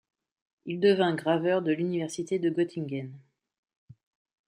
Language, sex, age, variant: French, female, 40-49, Français de métropole